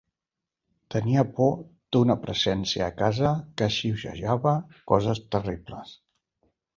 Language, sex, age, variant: Catalan, male, 50-59, Central